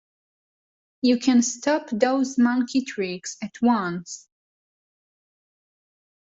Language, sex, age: English, female, 19-29